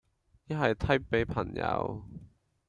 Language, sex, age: Cantonese, male, under 19